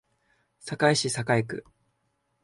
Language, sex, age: Japanese, male, 19-29